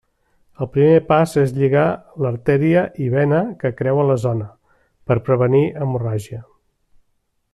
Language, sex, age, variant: Catalan, male, 50-59, Central